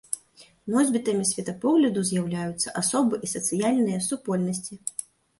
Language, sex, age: Belarusian, female, 30-39